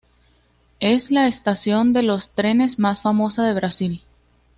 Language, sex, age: Spanish, female, 19-29